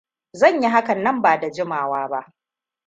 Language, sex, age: Hausa, female, 30-39